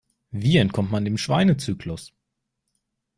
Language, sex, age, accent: German, male, under 19, Deutschland Deutsch